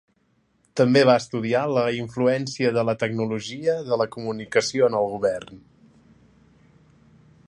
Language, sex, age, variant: Catalan, male, 19-29, Central